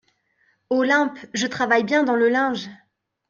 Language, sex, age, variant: French, male, 30-39, Français de métropole